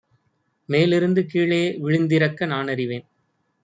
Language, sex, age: Tamil, male, 30-39